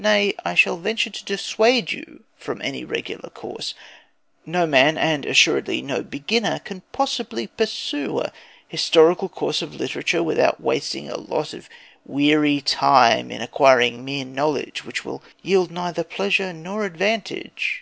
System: none